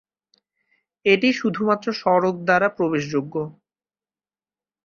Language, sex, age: Bengali, male, 19-29